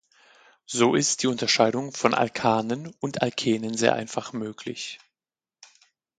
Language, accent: German, Deutschland Deutsch